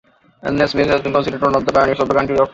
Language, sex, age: English, male, 19-29